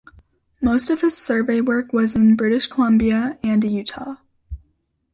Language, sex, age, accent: English, female, under 19, United States English